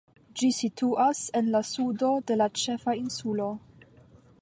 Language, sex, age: Esperanto, female, 19-29